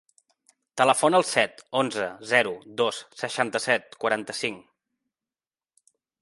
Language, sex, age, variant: Catalan, male, 30-39, Central